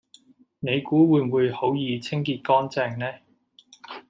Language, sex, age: Cantonese, male, 30-39